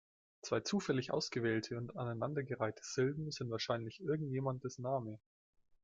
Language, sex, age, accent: German, male, 19-29, Deutschland Deutsch